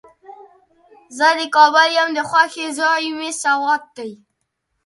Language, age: Pashto, 19-29